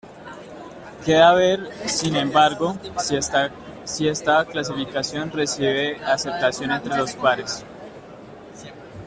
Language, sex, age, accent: Spanish, male, 19-29, Caribe: Cuba, Venezuela, Puerto Rico, República Dominicana, Panamá, Colombia caribeña, México caribeño, Costa del golfo de México